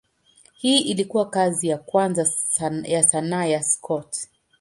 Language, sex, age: Swahili, female, 30-39